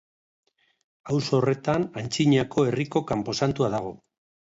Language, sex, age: Basque, male, 60-69